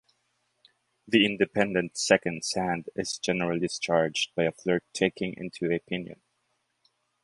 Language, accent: English, Filipino